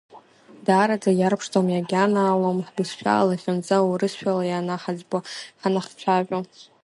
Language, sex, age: Abkhazian, female, under 19